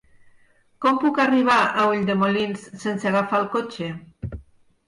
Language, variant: Catalan, Nord-Occidental